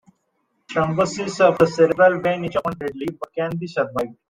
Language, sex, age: English, male, 19-29